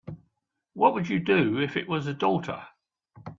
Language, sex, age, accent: English, male, 70-79, England English